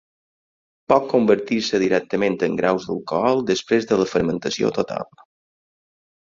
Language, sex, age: Catalan, male, 50-59